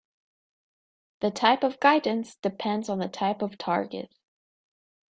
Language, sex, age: English, female, 19-29